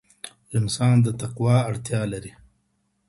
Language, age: Pashto, 40-49